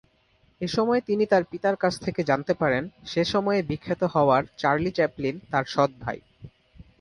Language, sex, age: Bengali, male, 19-29